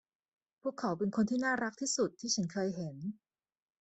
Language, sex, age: Thai, female, 30-39